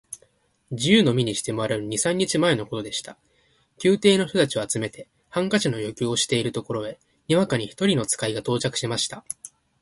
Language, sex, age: Japanese, male, 19-29